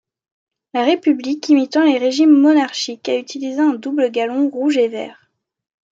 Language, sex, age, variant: French, female, 19-29, Français de métropole